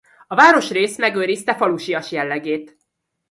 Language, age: Hungarian, 30-39